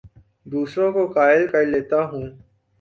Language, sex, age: Urdu, male, 19-29